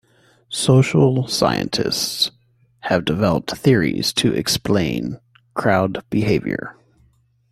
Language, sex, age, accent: English, male, 50-59, United States English